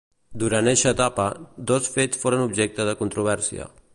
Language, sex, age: Catalan, male, 40-49